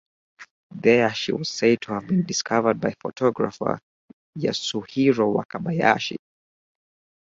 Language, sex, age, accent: English, male, 19-29, United States English